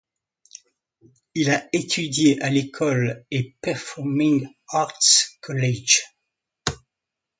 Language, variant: French, Français du nord de l'Afrique